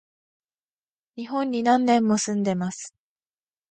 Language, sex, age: Japanese, female, 19-29